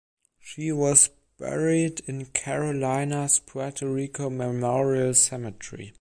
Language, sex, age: English, male, under 19